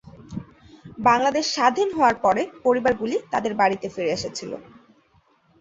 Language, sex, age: Bengali, female, 19-29